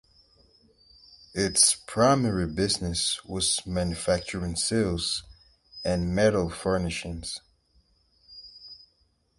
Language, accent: English, United States English